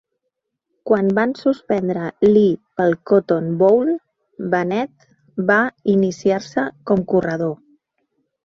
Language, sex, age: Catalan, female, 40-49